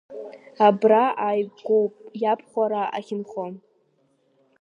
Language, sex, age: Abkhazian, female, under 19